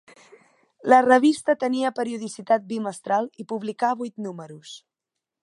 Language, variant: Catalan, Central